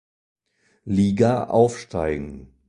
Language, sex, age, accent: German, male, 60-69, Deutschland Deutsch